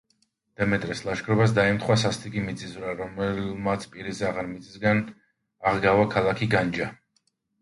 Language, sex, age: Georgian, male, 30-39